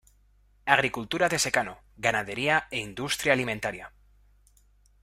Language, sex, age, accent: Spanish, male, 30-39, España: Centro-Sur peninsular (Madrid, Toledo, Castilla-La Mancha)